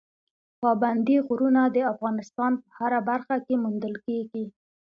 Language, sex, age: Pashto, female, 19-29